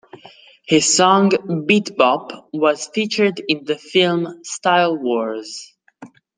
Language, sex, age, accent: English, male, under 19, United States English